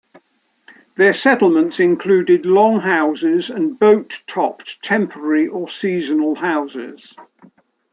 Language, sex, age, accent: English, male, 70-79, England English